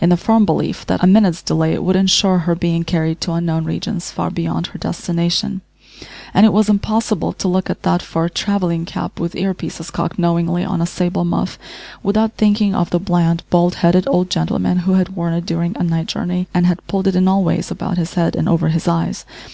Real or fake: real